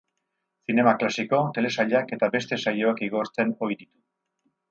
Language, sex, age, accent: Basque, male, 50-59, Erdialdekoa edo Nafarra (Gipuzkoa, Nafarroa)